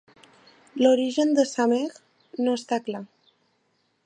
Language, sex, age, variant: Catalan, female, 19-29, Balear